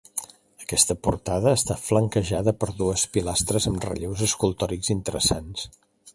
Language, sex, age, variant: Catalan, male, 60-69, Central